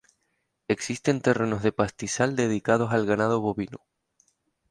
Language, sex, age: Spanish, male, 19-29